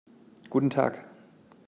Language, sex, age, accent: German, male, 19-29, Deutschland Deutsch